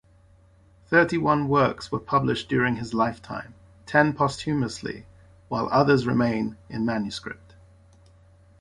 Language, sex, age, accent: English, male, 40-49, England English